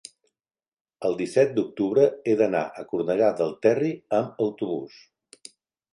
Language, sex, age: Catalan, male, 60-69